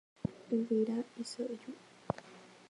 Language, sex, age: Guarani, female, 19-29